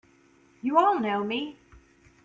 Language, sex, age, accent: English, female, 50-59, United States English